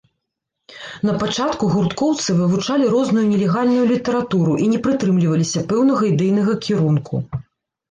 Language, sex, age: Belarusian, female, 40-49